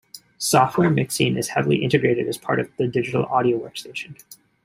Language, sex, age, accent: English, male, 19-29, United States English